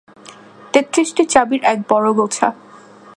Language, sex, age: Bengali, female, 19-29